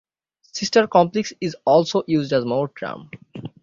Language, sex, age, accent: English, male, 19-29, United States English; England English